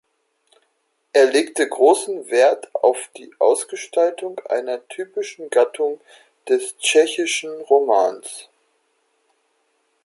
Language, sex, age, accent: German, male, 19-29, Deutschland Deutsch